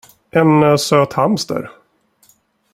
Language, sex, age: Swedish, male, 40-49